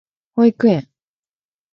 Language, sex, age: Japanese, female, 30-39